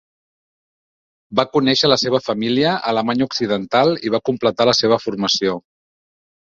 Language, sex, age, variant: Catalan, male, 40-49, Central